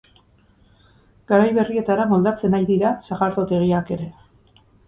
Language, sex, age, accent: Basque, female, 50-59, Erdialdekoa edo Nafarra (Gipuzkoa, Nafarroa)